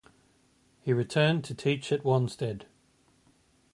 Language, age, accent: English, 40-49, Australian English